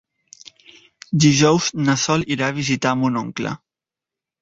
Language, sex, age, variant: Catalan, male, 19-29, Central